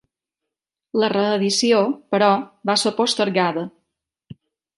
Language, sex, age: Catalan, female, 40-49